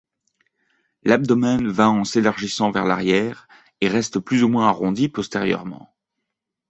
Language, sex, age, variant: French, male, 30-39, Français de métropole